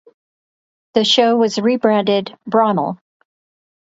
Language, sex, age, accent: English, female, 60-69, United States English